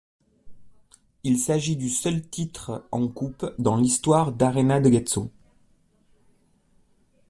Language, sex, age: French, male, 40-49